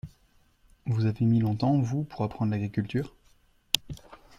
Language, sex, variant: French, male, Français de métropole